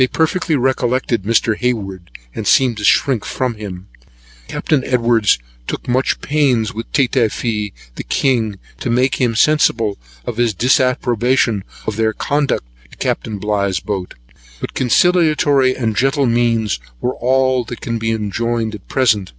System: none